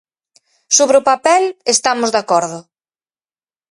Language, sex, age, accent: Galician, female, 40-49, Atlántico (seseo e gheada)